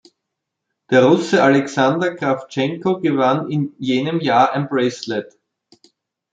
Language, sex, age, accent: German, male, 40-49, Österreichisches Deutsch